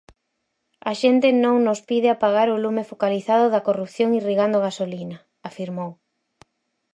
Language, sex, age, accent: Galician, female, 30-39, Normativo (estándar)